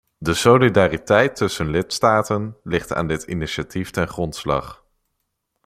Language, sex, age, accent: Dutch, male, under 19, Nederlands Nederlands